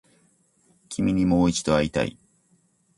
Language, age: Japanese, 40-49